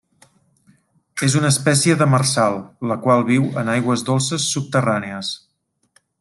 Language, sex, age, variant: Catalan, male, 40-49, Central